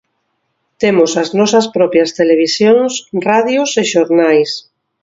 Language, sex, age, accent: Galician, female, 50-59, Oriental (común en zona oriental)